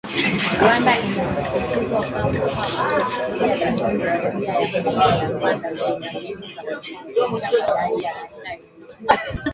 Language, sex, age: Swahili, female, 19-29